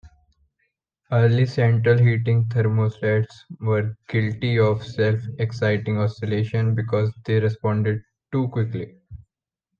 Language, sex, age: English, male, 19-29